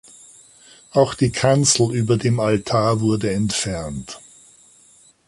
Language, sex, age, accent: German, male, 60-69, Österreichisches Deutsch